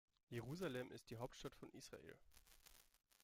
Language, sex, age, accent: German, male, 30-39, Deutschland Deutsch